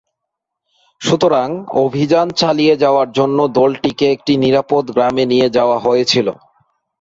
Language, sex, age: Bengali, male, 19-29